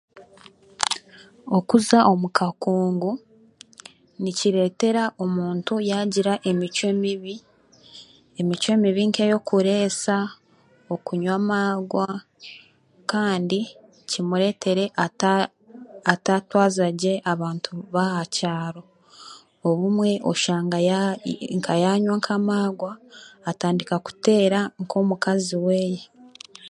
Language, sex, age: Chiga, female, 19-29